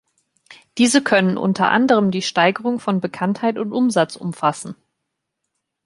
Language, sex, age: German, female, 19-29